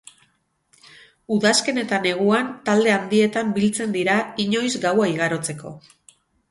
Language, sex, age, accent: Basque, female, 40-49, Mendebalekoa (Araba, Bizkaia, Gipuzkoako mendebaleko herri batzuk)